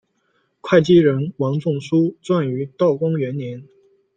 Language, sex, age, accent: Chinese, male, 19-29, 出生地：河北省